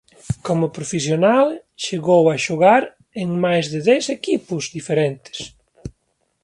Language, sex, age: Galician, male, 40-49